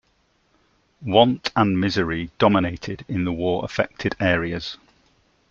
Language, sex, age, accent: English, male, 40-49, England English